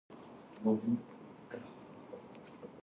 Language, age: Japanese, 19-29